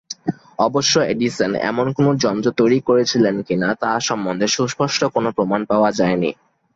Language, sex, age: Bengali, male, 19-29